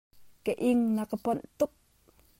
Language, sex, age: Hakha Chin, female, 19-29